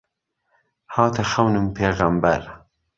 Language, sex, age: Central Kurdish, male, 40-49